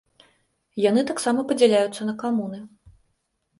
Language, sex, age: Belarusian, female, 30-39